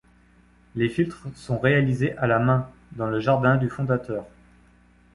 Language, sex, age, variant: French, male, 40-49, Français de métropole